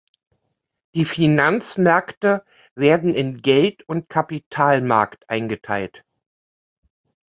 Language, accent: German, Deutschland Deutsch